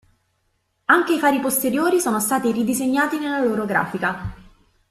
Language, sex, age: Italian, female, 30-39